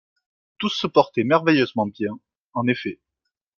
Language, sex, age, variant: French, male, 30-39, Français de métropole